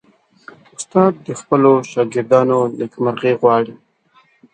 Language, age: Pashto, 19-29